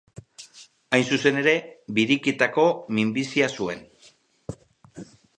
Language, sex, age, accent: Basque, male, 40-49, Mendebalekoa (Araba, Bizkaia, Gipuzkoako mendebaleko herri batzuk)